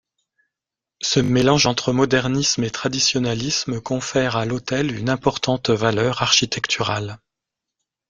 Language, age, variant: French, 40-49, Français de métropole